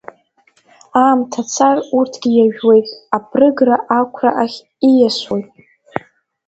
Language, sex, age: Abkhazian, female, under 19